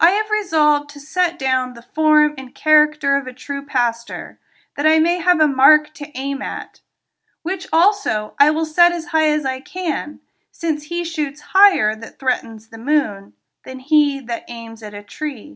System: none